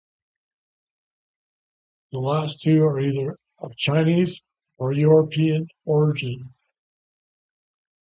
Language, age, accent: English, 60-69, United States English